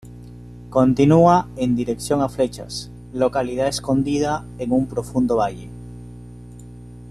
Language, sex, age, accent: Spanish, male, 19-29, Andino-Pacífico: Colombia, Perú, Ecuador, oeste de Bolivia y Venezuela andina